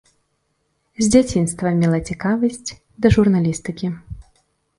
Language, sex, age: Belarusian, female, 30-39